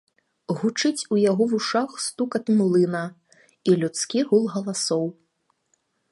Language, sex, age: Belarusian, female, 30-39